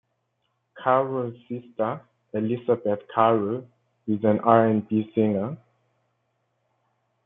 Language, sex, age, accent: English, male, 19-29, Southern African (South Africa, Zimbabwe, Namibia)